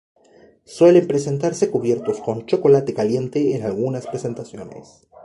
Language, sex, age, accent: Spanish, male, 19-29, Chileno: Chile, Cuyo